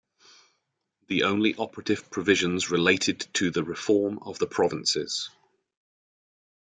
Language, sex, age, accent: English, male, 50-59, England English